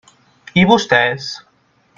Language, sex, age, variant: Catalan, male, 19-29, Central